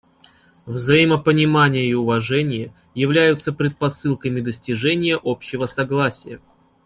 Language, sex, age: Russian, male, 30-39